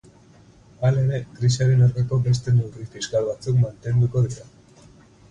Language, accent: Basque, Mendebalekoa (Araba, Bizkaia, Gipuzkoako mendebaleko herri batzuk)